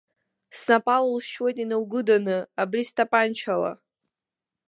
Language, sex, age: Abkhazian, female, under 19